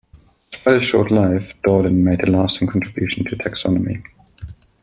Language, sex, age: English, male, 19-29